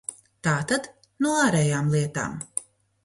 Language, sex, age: Latvian, female, 40-49